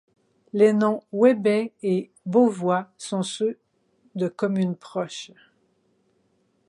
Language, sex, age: French, female, 50-59